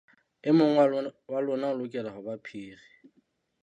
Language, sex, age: Southern Sotho, male, 30-39